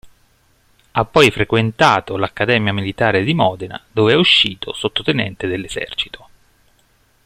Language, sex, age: Italian, male, 40-49